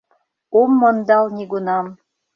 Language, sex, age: Mari, female, 50-59